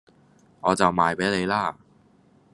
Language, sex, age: Cantonese, male, under 19